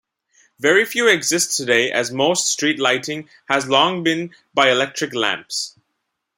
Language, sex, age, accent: English, male, under 19, India and South Asia (India, Pakistan, Sri Lanka)